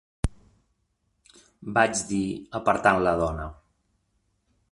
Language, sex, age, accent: Catalan, male, 40-49, central; nord-occidental